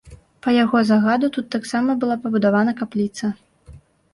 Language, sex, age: Belarusian, female, 19-29